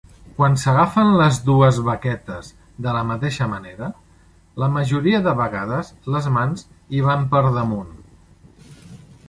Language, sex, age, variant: Catalan, male, 50-59, Central